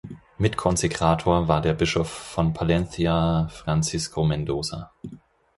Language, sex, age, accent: German, male, 30-39, Deutschland Deutsch